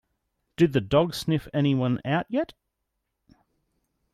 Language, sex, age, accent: English, male, 30-39, Australian English